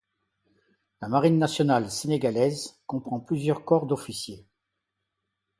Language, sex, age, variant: French, male, 70-79, Français de métropole